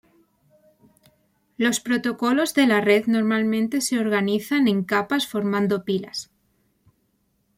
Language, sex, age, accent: Spanish, female, 19-29, España: Centro-Sur peninsular (Madrid, Toledo, Castilla-La Mancha)